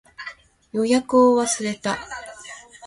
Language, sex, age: Japanese, female, 40-49